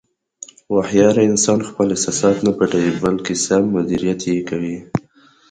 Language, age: Pashto, 19-29